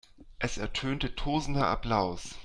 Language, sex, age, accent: German, male, 40-49, Deutschland Deutsch